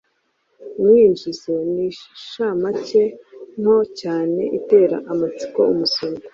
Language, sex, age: Kinyarwanda, female, 19-29